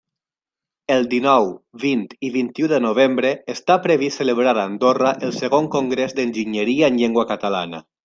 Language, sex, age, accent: Catalan, male, 19-29, valencià